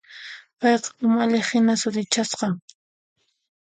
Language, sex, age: Puno Quechua, female, 19-29